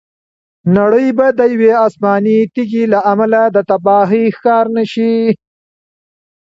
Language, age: Pashto, 40-49